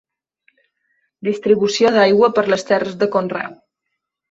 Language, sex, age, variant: Catalan, female, 30-39, Balear